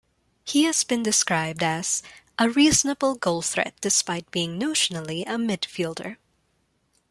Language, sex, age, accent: English, female, 19-29, Filipino